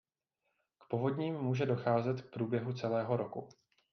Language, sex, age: Czech, male, 40-49